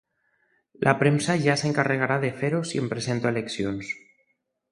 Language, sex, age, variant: Catalan, male, 40-49, Central